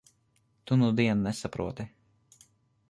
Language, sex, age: Latvian, male, 30-39